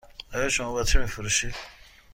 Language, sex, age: Persian, male, 30-39